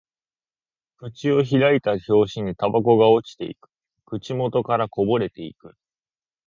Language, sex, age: Japanese, male, under 19